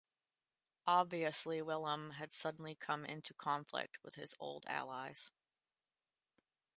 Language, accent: English, United States English